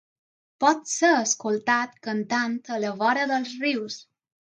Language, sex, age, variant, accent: Catalan, female, under 19, Balear, balear; mallorquí